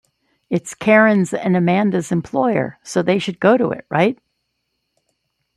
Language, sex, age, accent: English, female, 60-69, United States English